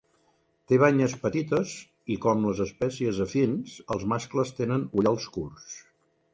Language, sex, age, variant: Catalan, male, 70-79, Central